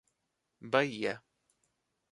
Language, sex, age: Portuguese, male, 30-39